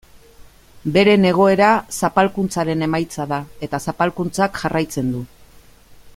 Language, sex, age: Basque, female, 50-59